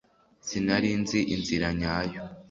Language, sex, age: Kinyarwanda, male, under 19